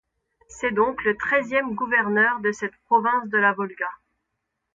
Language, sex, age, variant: French, female, 19-29, Français de métropole